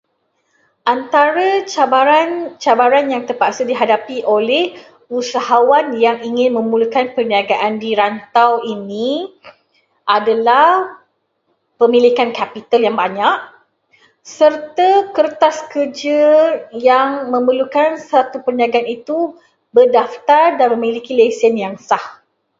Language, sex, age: Malay, female, 30-39